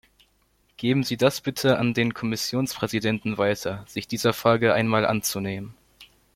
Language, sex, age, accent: German, male, under 19, Deutschland Deutsch